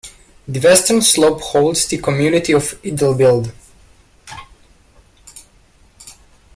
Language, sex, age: English, male, 19-29